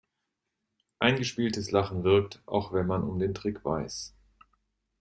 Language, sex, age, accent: German, male, 30-39, Deutschland Deutsch